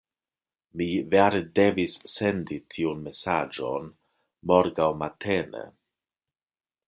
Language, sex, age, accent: Esperanto, male, 50-59, Internacia